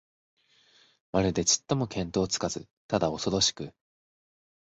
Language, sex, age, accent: Japanese, male, under 19, 標準語